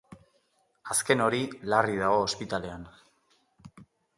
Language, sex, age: Basque, male, 40-49